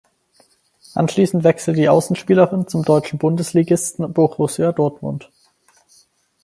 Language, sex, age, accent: German, male, under 19, Deutschland Deutsch